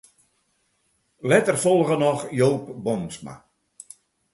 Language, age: Western Frisian, 70-79